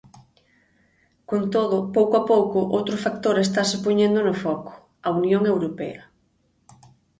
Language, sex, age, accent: Galician, female, 30-39, Normativo (estándar)